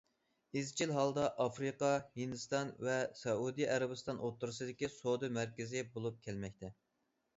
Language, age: Uyghur, 19-29